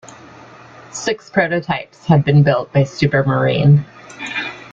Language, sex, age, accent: English, female, 50-59, United States English